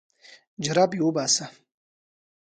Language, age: Pashto, 19-29